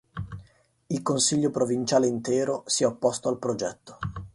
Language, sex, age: Italian, male, 19-29